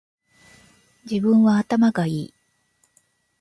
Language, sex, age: Japanese, female, 50-59